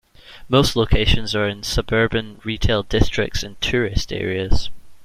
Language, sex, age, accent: English, male, under 19, Scottish English